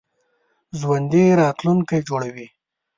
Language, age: Pashto, 30-39